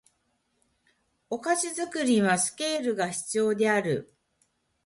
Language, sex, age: Japanese, female, 50-59